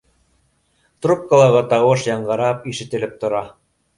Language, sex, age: Bashkir, male, 19-29